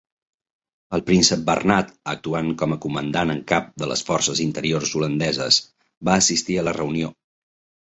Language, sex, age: Catalan, male, 40-49